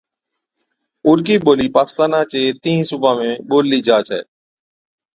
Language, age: Od, 50-59